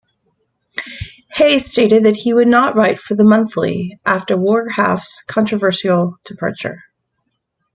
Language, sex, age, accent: English, female, 40-49, United States English